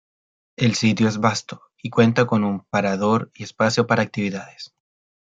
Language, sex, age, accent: Spanish, male, 19-29, Chileno: Chile, Cuyo